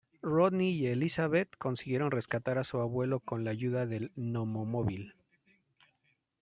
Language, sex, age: Spanish, male, 30-39